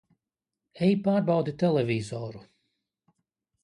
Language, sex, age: Latvian, male, 40-49